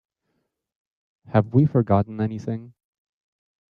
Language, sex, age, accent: English, male, 30-39, United States English